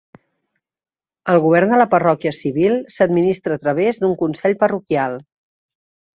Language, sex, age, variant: Catalan, female, 50-59, Central